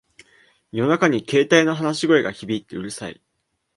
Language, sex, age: Japanese, male, 19-29